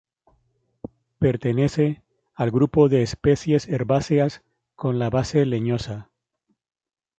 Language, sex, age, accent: Spanish, male, 30-39, España: Centro-Sur peninsular (Madrid, Toledo, Castilla-La Mancha)